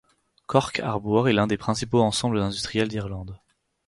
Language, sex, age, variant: French, male, 19-29, Français de métropole